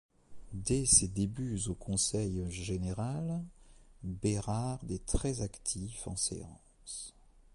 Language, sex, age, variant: French, male, 40-49, Français de métropole